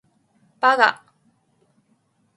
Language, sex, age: Chinese, female, 19-29